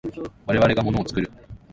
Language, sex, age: Japanese, male, 19-29